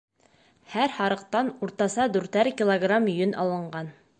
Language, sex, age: Bashkir, female, 19-29